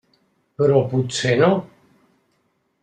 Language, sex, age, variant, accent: Catalan, male, 60-69, Central, central